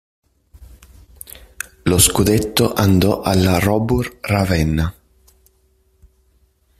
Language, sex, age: Italian, male, 30-39